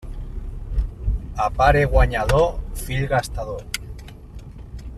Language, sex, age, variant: Catalan, male, 40-49, Nord-Occidental